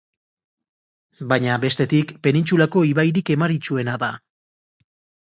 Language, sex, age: Basque, male, 30-39